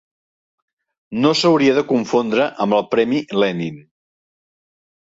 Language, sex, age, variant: Catalan, male, 60-69, Central